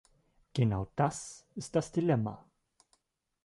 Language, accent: German, Deutschland Deutsch